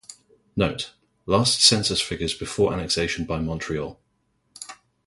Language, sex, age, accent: English, male, 30-39, England English